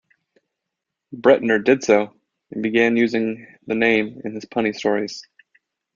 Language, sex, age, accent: English, male, 30-39, United States English